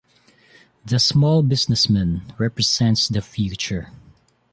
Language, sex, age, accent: English, male, 19-29, Filipino